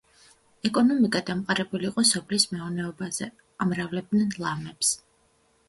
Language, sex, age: Georgian, female, 30-39